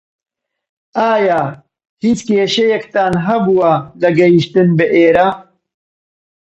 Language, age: Central Kurdish, 30-39